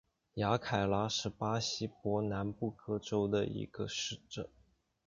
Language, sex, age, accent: Chinese, male, 19-29, 出生地：江西省